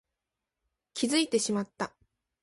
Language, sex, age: Japanese, female, 19-29